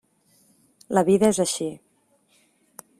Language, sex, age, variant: Catalan, female, 40-49, Central